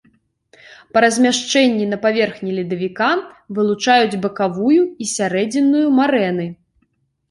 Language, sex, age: Belarusian, female, 19-29